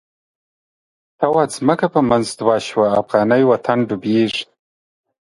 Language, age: Pashto, 30-39